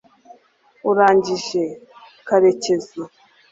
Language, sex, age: Kinyarwanda, female, 30-39